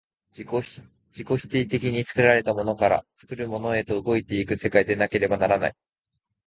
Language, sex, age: Japanese, male, 19-29